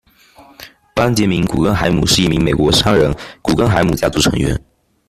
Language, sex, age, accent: Chinese, male, under 19, 出生地：福建省